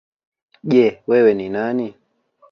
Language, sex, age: Swahili, male, 19-29